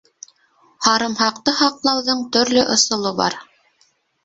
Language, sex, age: Bashkir, female, 30-39